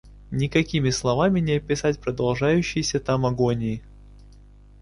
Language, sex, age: Russian, male, 19-29